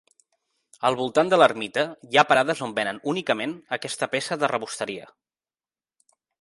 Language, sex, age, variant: Catalan, male, 30-39, Central